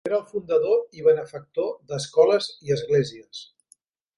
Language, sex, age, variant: Catalan, male, 40-49, Central